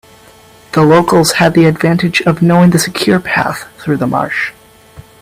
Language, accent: English, United States English